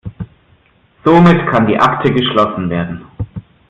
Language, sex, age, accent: German, male, 19-29, Deutschland Deutsch